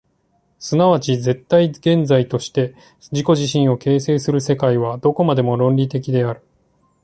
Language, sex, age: Japanese, male, 30-39